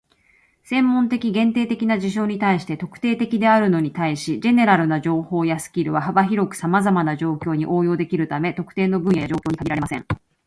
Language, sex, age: Japanese, female, 40-49